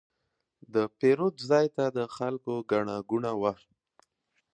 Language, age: Pashto, 19-29